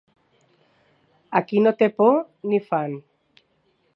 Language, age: Catalan, 40-49